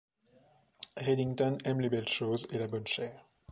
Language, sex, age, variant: French, male, 19-29, Français de métropole